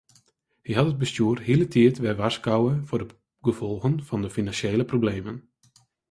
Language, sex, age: Western Frisian, male, 19-29